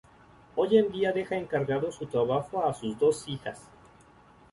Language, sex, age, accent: Spanish, male, 19-29, México